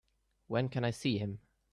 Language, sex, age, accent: English, male, under 19, England English